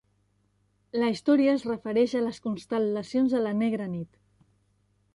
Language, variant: Catalan, Central